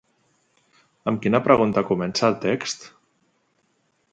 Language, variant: Catalan, Central